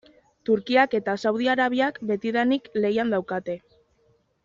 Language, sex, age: Basque, female, 19-29